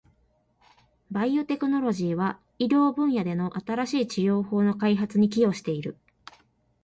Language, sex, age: Japanese, female, 19-29